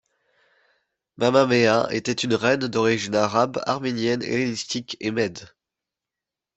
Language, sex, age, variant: French, male, 19-29, Français de métropole